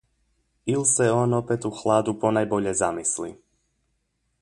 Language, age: Croatian, 19-29